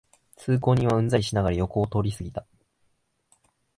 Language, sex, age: Japanese, male, 19-29